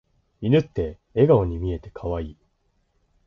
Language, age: Japanese, 19-29